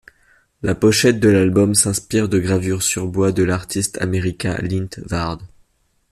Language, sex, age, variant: French, male, 19-29, Français de métropole